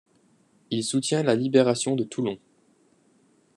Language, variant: French, Français de métropole